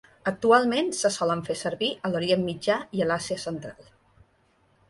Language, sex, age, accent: Catalan, female, 40-49, balear; central